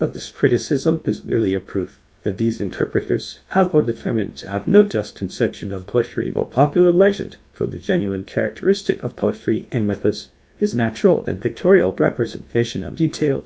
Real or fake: fake